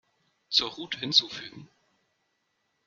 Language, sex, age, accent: German, male, 30-39, Deutschland Deutsch